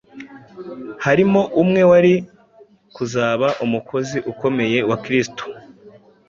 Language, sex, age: Kinyarwanda, male, 19-29